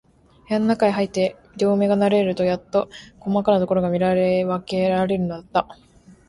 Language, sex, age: Japanese, female, 19-29